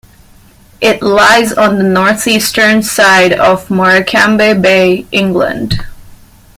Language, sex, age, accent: English, female, 19-29, India and South Asia (India, Pakistan, Sri Lanka)